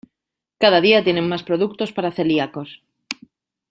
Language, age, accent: Spanish, 30-39, España: Norte peninsular (Asturias, Castilla y León, Cantabria, País Vasco, Navarra, Aragón, La Rioja, Guadalajara, Cuenca)